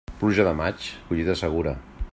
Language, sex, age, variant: Catalan, male, 40-49, Central